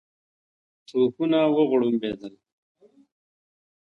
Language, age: Pashto, 30-39